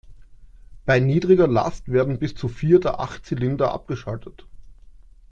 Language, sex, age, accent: German, male, 30-39, Österreichisches Deutsch